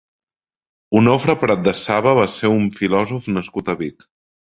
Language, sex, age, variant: Catalan, male, 30-39, Central